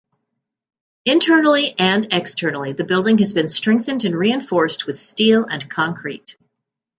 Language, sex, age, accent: English, female, 70-79, United States English